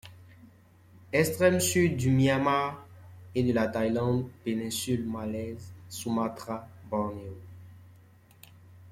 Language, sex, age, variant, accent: French, male, 19-29, Français d'Afrique subsaharienne et des îles africaines, Français de Côte d’Ivoire